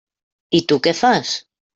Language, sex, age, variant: Catalan, female, 60-69, Central